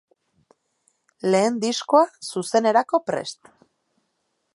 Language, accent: Basque, Erdialdekoa edo Nafarra (Gipuzkoa, Nafarroa)